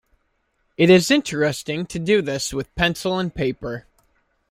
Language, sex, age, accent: English, male, 19-29, United States English